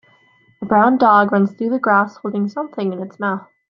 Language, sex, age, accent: English, female, 19-29, United States English